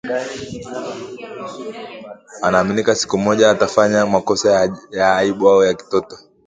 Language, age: Swahili, 19-29